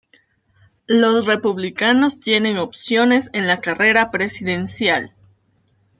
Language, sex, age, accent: Spanish, female, 30-39, América central